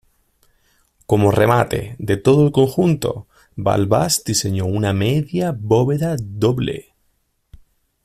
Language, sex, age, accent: Spanish, male, 30-39, España: Centro-Sur peninsular (Madrid, Toledo, Castilla-La Mancha)